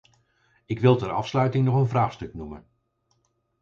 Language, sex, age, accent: Dutch, male, 50-59, Nederlands Nederlands